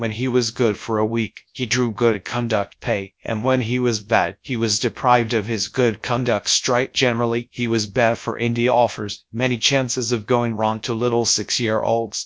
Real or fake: fake